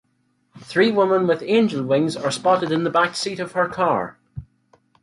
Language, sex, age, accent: English, male, 19-29, Northern Irish